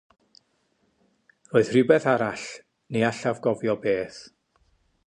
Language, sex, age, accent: Welsh, male, 50-59, Y Deyrnas Unedig Cymraeg